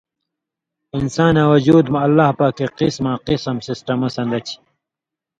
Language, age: Indus Kohistani, 30-39